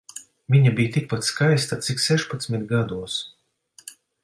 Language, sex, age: Latvian, male, 40-49